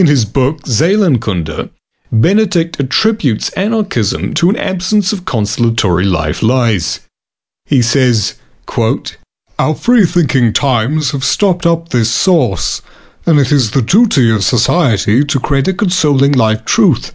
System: none